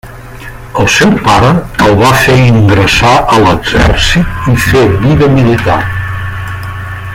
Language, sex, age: Catalan, male, 60-69